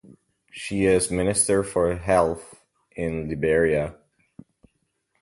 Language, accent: English, United States English